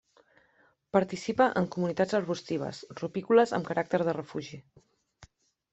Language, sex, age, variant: Catalan, female, 30-39, Central